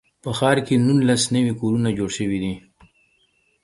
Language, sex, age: Pashto, male, 30-39